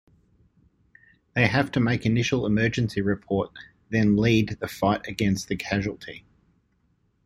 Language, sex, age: English, male, 40-49